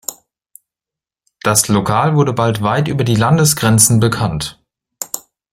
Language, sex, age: German, male, 19-29